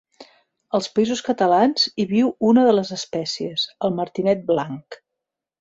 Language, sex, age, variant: Catalan, female, 50-59, Central